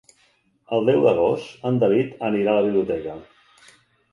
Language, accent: Catalan, Barcelona